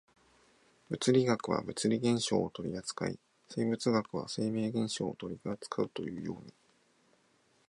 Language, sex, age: Japanese, male, 19-29